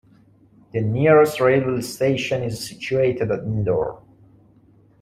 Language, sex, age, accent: English, male, 19-29, United States English